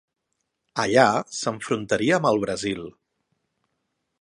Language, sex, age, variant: Catalan, male, 40-49, Central